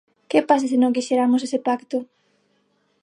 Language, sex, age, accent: Galician, female, under 19, Normativo (estándar); Neofalante